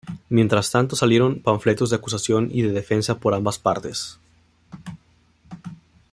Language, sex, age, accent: Spanish, male, 19-29, México